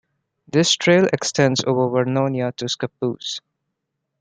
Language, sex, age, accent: English, male, 19-29, India and South Asia (India, Pakistan, Sri Lanka)